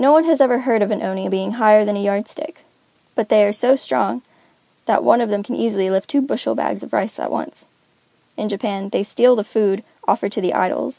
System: none